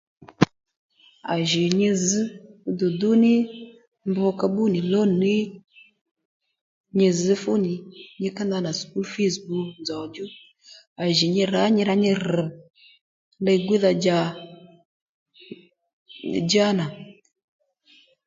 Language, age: Lendu, 19-29